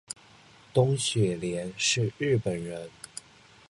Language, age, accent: Chinese, 19-29, 出生地：四川省